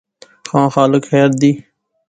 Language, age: Pahari-Potwari, 19-29